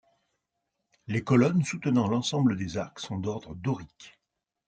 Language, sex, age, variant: French, male, 50-59, Français de métropole